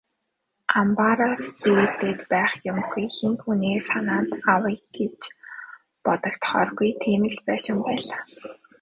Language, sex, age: Mongolian, female, 19-29